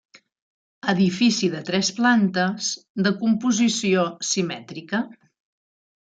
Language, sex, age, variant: Catalan, female, 50-59, Central